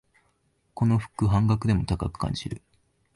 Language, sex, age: Japanese, male, 19-29